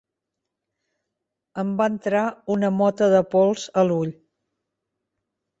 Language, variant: Catalan, Central